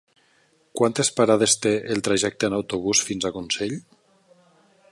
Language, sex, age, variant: Catalan, male, 50-59, Nord-Occidental